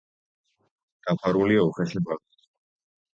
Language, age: Georgian, 19-29